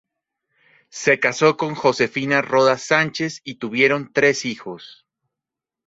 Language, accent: Spanish, Andino-Pacífico: Colombia, Perú, Ecuador, oeste de Bolivia y Venezuela andina